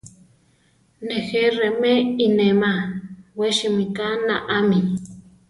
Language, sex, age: Central Tarahumara, female, 30-39